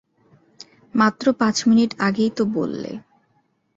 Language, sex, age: Bengali, female, 19-29